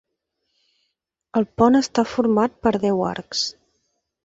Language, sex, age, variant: Catalan, female, 30-39, Septentrional